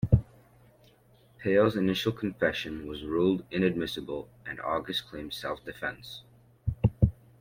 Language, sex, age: English, male, under 19